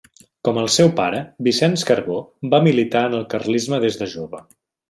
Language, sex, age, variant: Catalan, male, 19-29, Central